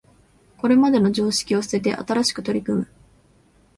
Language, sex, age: Japanese, female, 19-29